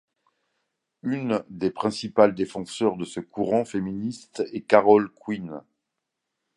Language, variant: French, Français de métropole